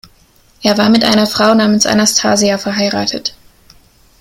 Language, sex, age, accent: German, female, 19-29, Deutschland Deutsch